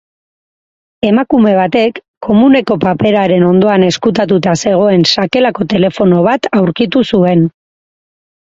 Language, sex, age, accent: Basque, female, 30-39, Mendebalekoa (Araba, Bizkaia, Gipuzkoako mendebaleko herri batzuk)